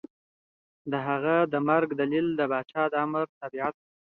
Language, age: Pashto, 19-29